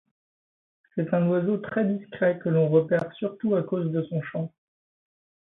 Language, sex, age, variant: French, male, 19-29, Français de métropole